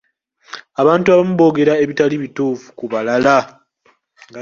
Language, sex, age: Ganda, male, 19-29